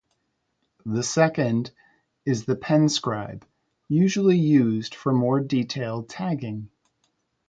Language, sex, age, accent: English, male, 50-59, United States English